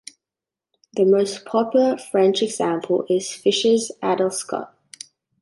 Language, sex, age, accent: English, female, under 19, Australian English